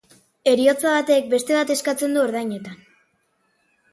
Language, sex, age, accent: Basque, female, under 19, Erdialdekoa edo Nafarra (Gipuzkoa, Nafarroa)